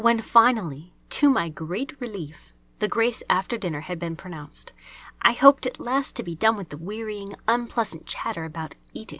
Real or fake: real